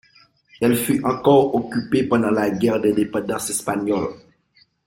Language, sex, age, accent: French, male, 40-49, Français d’Haïti